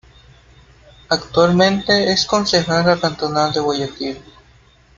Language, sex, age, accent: Spanish, male, 19-29, México